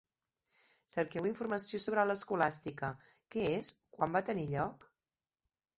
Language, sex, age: Catalan, female, 40-49